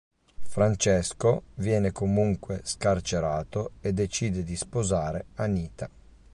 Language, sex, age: Italian, male, 40-49